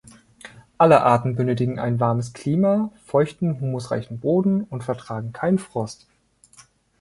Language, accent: German, Deutschland Deutsch